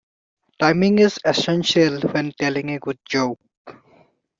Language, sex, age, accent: English, male, 19-29, India and South Asia (India, Pakistan, Sri Lanka)